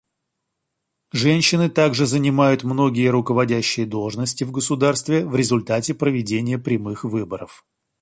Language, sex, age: Russian, male, 40-49